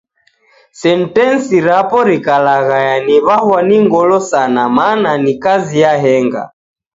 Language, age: Taita, 19-29